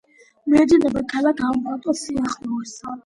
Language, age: Georgian, 30-39